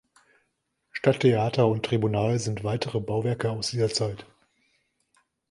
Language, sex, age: German, male, 40-49